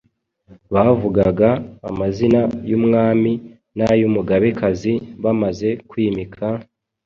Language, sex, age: Kinyarwanda, male, 30-39